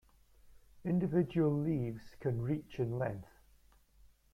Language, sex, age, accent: English, male, 40-49, Scottish English